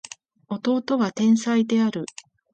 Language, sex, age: Japanese, female, 50-59